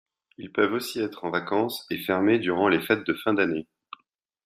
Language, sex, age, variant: French, male, 30-39, Français de métropole